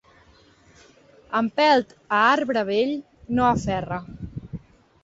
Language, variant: Catalan, Central